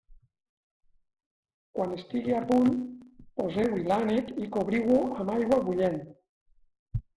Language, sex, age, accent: Catalan, male, 50-59, valencià